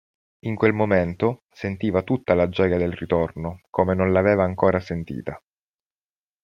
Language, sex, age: Italian, male, 30-39